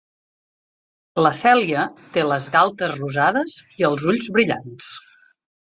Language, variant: Catalan, Central